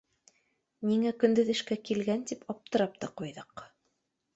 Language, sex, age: Bashkir, female, 30-39